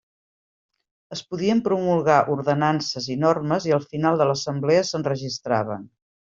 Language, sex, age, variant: Catalan, female, 50-59, Central